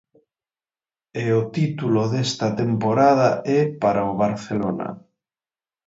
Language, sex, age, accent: Galician, male, 30-39, Central (gheada)